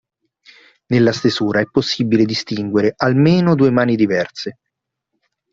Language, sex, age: Italian, male, 40-49